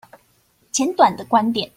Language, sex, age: Chinese, female, 19-29